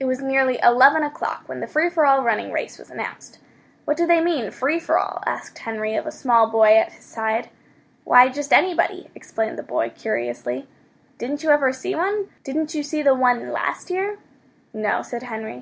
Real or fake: real